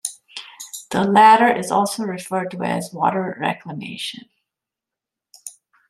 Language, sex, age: English, female, 50-59